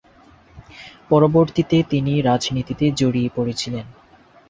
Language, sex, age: Bengali, male, 19-29